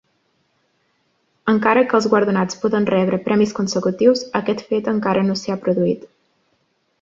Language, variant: Catalan, Central